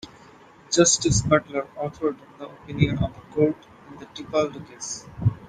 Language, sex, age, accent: English, male, 19-29, India and South Asia (India, Pakistan, Sri Lanka)